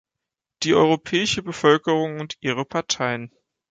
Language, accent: German, Deutschland Deutsch